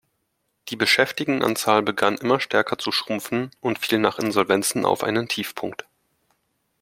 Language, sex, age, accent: German, male, 30-39, Deutschland Deutsch